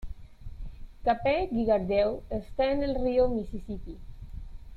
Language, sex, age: Spanish, female, 19-29